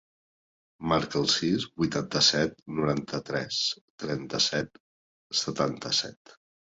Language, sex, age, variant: Catalan, male, 40-49, Nord-Occidental